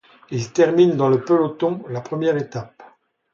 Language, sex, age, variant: French, male, 70-79, Français de métropole